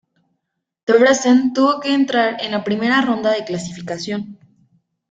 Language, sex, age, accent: Spanish, female, 19-29, México